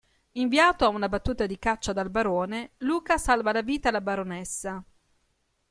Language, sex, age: Italian, female, 40-49